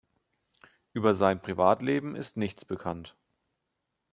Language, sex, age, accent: German, male, 19-29, Deutschland Deutsch